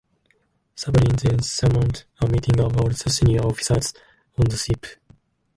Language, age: English, 19-29